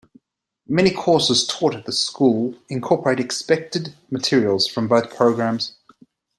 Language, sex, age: English, male, 40-49